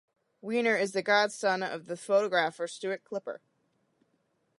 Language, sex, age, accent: English, female, under 19, United States English